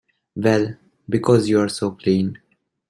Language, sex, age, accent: English, male, 19-29, India and South Asia (India, Pakistan, Sri Lanka)